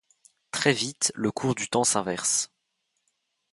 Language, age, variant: French, 19-29, Français de métropole